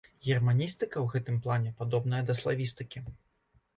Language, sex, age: Belarusian, male, 30-39